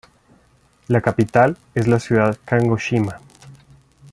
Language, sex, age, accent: Spanish, male, 30-39, Andino-Pacífico: Colombia, Perú, Ecuador, oeste de Bolivia y Venezuela andina